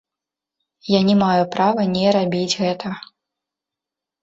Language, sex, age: Belarusian, female, 19-29